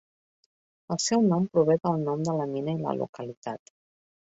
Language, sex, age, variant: Catalan, female, 40-49, Central